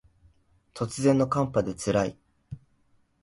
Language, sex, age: Japanese, male, 19-29